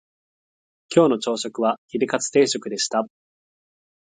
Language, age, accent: Japanese, 19-29, 関西弁